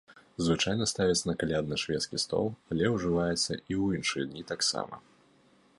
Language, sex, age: Belarusian, male, 19-29